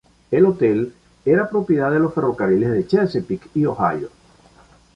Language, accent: Spanish, Caribe: Cuba, Venezuela, Puerto Rico, República Dominicana, Panamá, Colombia caribeña, México caribeño, Costa del golfo de México